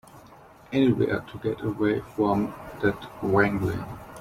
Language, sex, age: English, male, 19-29